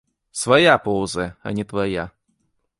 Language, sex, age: Belarusian, male, 30-39